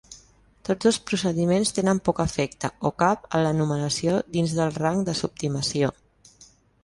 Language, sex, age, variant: Catalan, female, 30-39, Central